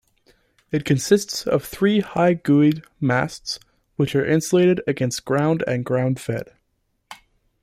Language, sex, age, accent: English, male, under 19, Canadian English